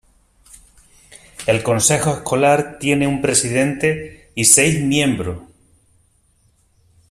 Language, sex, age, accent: Spanish, male, 50-59, España: Sur peninsular (Andalucia, Extremadura, Murcia)